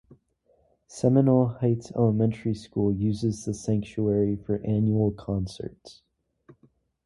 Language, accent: English, United States English